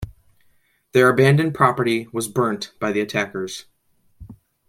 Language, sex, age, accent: English, male, under 19, United States English